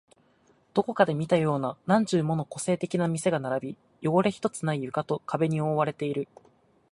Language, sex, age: Japanese, male, 19-29